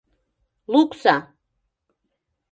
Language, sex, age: Mari, female, 30-39